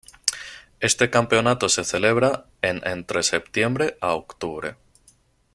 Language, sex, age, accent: Spanish, male, 19-29, España: Centro-Sur peninsular (Madrid, Toledo, Castilla-La Mancha)